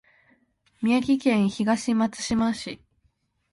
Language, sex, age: Japanese, female, under 19